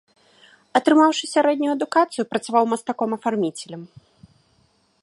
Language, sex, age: Belarusian, female, 19-29